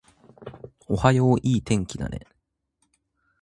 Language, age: Japanese, 19-29